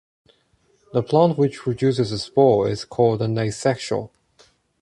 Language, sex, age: English, male, 19-29